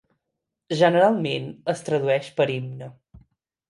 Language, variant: Catalan, Central